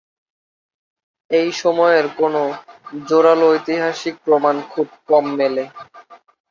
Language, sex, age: Bengali, male, 19-29